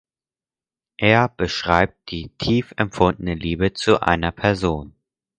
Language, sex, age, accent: German, male, under 19, Deutschland Deutsch